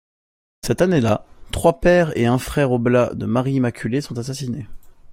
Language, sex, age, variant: French, male, under 19, Français de métropole